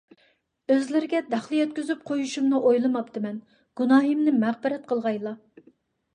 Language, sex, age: Uyghur, female, 40-49